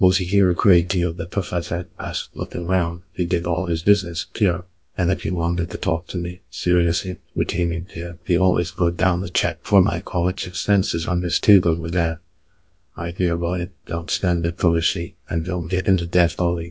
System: TTS, GlowTTS